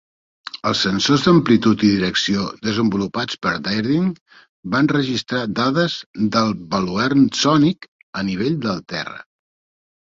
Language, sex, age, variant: Catalan, male, 60-69, Central